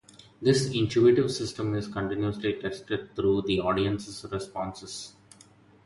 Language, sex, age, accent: English, male, 30-39, India and South Asia (India, Pakistan, Sri Lanka)